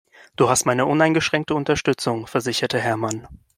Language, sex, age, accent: German, male, 19-29, Deutschland Deutsch